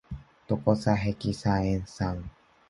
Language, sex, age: Japanese, male, 19-29